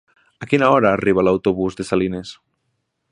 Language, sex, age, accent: Catalan, male, 19-29, Ebrenc